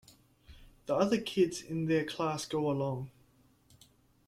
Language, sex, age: English, male, 19-29